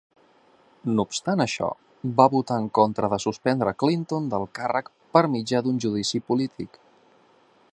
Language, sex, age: Catalan, male, 19-29